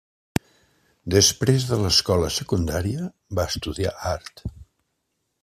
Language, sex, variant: Catalan, male, Central